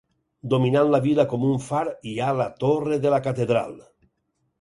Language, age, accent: Catalan, 60-69, valencià